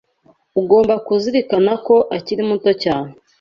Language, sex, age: Kinyarwanda, female, 19-29